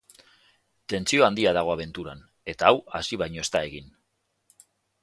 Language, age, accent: Basque, 40-49, Erdialdekoa edo Nafarra (Gipuzkoa, Nafarroa)